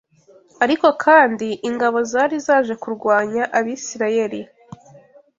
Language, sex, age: Kinyarwanda, female, 19-29